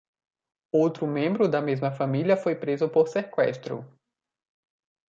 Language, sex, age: Portuguese, male, 19-29